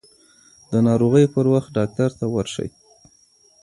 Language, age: Pashto, 30-39